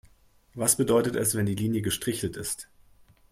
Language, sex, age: German, male, 30-39